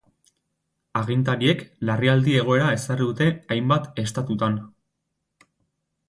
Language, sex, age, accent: Basque, male, 19-29, Erdialdekoa edo Nafarra (Gipuzkoa, Nafarroa)